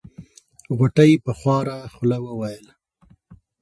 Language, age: Pashto, 30-39